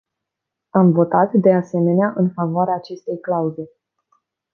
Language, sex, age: Romanian, female, 19-29